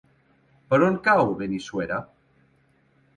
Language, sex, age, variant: Catalan, male, 40-49, Central